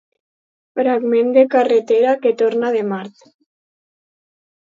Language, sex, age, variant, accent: Catalan, female, under 19, Alacantí, valencià